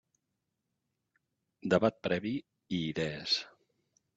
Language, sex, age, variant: Catalan, male, 50-59, Central